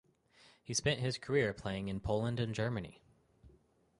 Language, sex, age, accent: English, male, 30-39, United States English